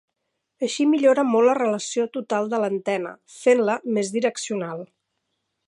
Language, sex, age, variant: Catalan, female, 50-59, Central